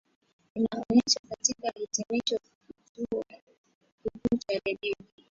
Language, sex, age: Swahili, female, 19-29